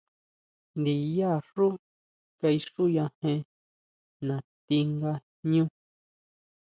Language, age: Huautla Mazatec, 30-39